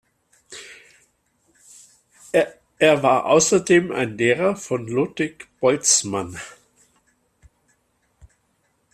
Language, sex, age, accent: German, male, 60-69, Deutschland Deutsch